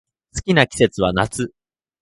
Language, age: Japanese, 19-29